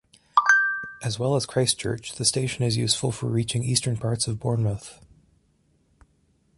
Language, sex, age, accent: English, male, 40-49, Canadian English